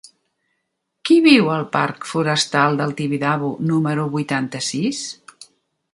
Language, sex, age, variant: Catalan, female, 60-69, Central